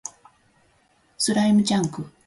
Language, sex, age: Japanese, female, 50-59